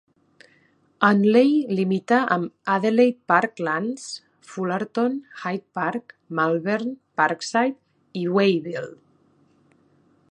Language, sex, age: Catalan, female, 19-29